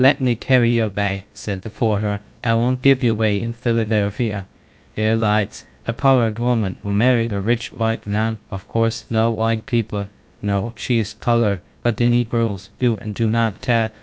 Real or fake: fake